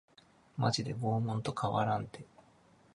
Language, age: Japanese, 30-39